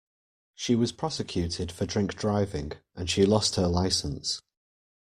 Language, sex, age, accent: English, male, 30-39, England English